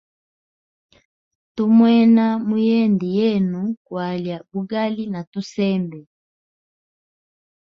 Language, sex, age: Hemba, female, 30-39